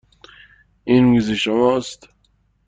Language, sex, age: Persian, male, 19-29